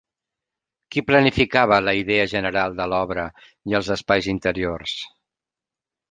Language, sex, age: Catalan, male, 50-59